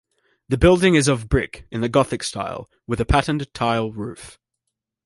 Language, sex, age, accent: English, male, 19-29, Australian English